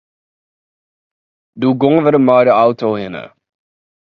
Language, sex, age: Western Frisian, male, 19-29